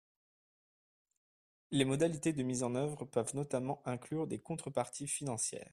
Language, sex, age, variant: French, male, 19-29, Français de métropole